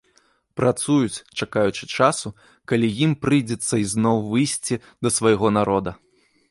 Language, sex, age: Belarusian, male, 30-39